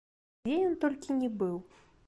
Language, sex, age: Belarusian, female, 19-29